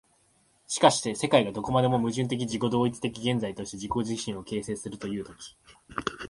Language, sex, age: Japanese, male, 19-29